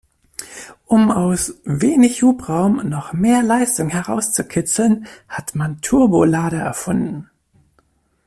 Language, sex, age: German, female, 30-39